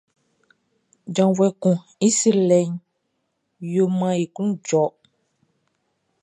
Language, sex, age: Baoulé, female, 19-29